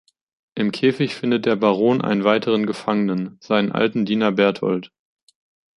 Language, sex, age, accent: German, male, 30-39, Deutschland Deutsch